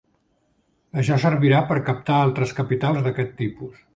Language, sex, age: Catalan, male, 70-79